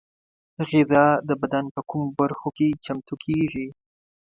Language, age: Pashto, 19-29